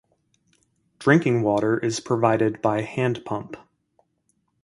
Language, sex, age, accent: English, male, 30-39, United States English